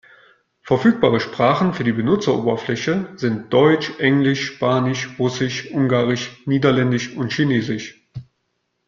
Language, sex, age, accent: German, male, 40-49, Deutschland Deutsch